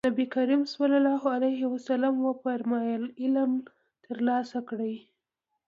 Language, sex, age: Pashto, female, 19-29